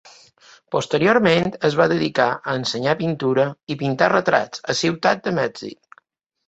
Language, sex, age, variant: Catalan, male, 50-59, Balear